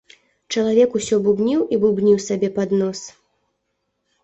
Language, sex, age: Belarusian, female, 19-29